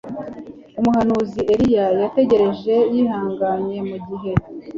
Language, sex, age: Kinyarwanda, female, 40-49